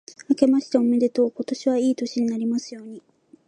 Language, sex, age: Japanese, female, 19-29